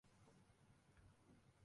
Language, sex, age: Japanese, female, 19-29